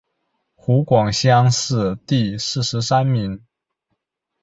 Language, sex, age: Chinese, male, 30-39